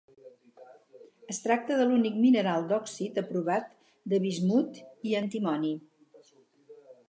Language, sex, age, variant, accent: Catalan, female, 60-69, Central, Català central